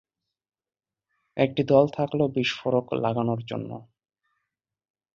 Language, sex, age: Bengali, male, 19-29